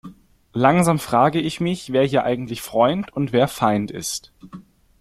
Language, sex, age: German, male, 19-29